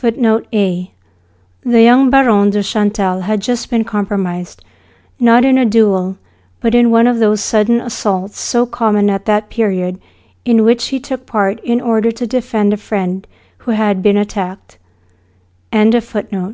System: none